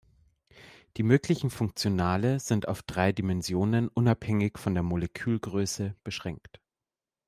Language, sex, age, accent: German, male, 30-39, Deutschland Deutsch